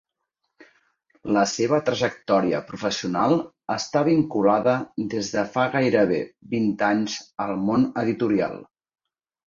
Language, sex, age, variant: Catalan, male, 30-39, Central